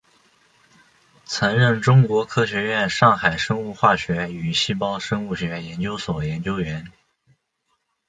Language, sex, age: Chinese, male, under 19